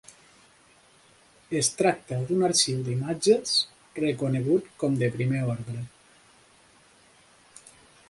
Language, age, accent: Catalan, 30-39, occidental